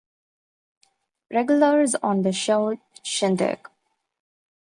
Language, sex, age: English, female, 19-29